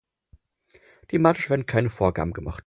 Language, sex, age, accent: German, male, 30-39, Deutschland Deutsch